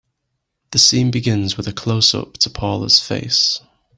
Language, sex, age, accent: English, male, 19-29, England English